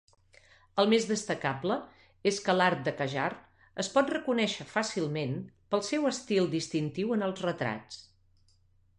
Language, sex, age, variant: Catalan, female, 40-49, Nord-Occidental